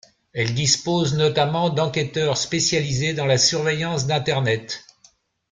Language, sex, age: French, male, 70-79